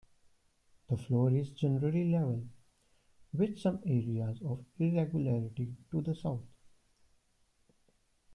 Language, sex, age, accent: English, male, 19-29, India and South Asia (India, Pakistan, Sri Lanka)